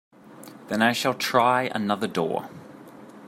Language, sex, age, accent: English, male, 19-29, Australian English